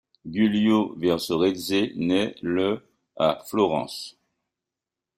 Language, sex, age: French, male, 50-59